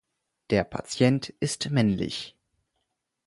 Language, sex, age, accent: German, male, under 19, Deutschland Deutsch